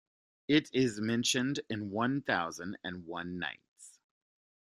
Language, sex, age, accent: English, male, 30-39, United States English